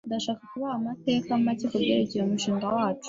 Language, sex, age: Kinyarwanda, female, 19-29